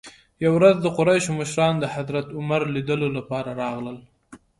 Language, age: Pashto, 19-29